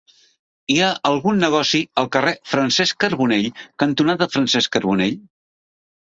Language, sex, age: Catalan, male, 70-79